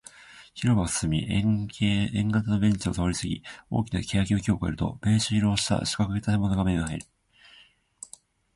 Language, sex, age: Japanese, male, 19-29